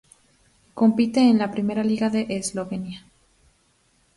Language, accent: Spanish, México